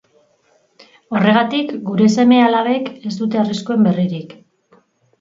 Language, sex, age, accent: Basque, female, 40-49, Mendebalekoa (Araba, Bizkaia, Gipuzkoako mendebaleko herri batzuk)